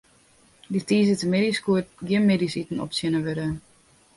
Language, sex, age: Western Frisian, female, 19-29